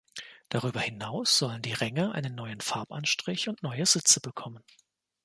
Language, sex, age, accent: German, male, 30-39, Deutschland Deutsch